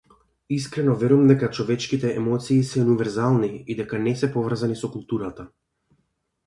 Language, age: Macedonian, 19-29